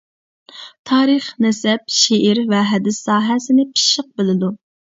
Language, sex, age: Uyghur, female, 19-29